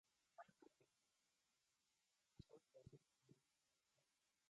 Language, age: English, 19-29